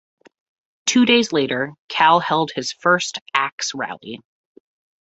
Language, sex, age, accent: English, female, 30-39, United States English